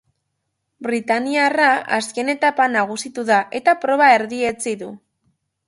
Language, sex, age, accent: Basque, female, under 19, Mendebalekoa (Araba, Bizkaia, Gipuzkoako mendebaleko herri batzuk)